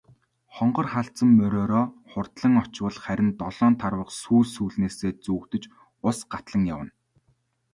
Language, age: Mongolian, 19-29